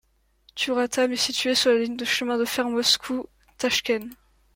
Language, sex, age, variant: French, female, 19-29, Français de métropole